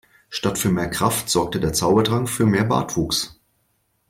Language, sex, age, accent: German, male, 50-59, Deutschland Deutsch